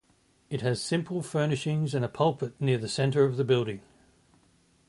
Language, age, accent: English, 40-49, Australian English